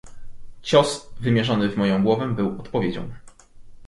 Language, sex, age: Polish, male, 30-39